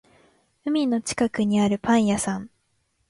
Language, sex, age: Japanese, female, 19-29